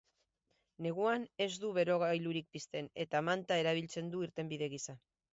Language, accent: Basque, Mendebalekoa (Araba, Bizkaia, Gipuzkoako mendebaleko herri batzuk)